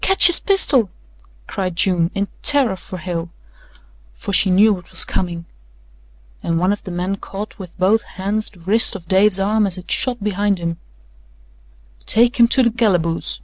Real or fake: real